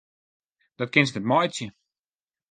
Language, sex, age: Western Frisian, male, 19-29